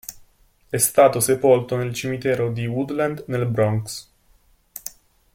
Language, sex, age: Italian, male, 19-29